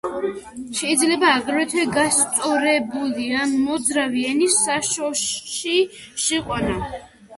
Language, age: Georgian, 30-39